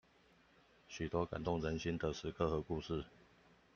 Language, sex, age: Chinese, male, 40-49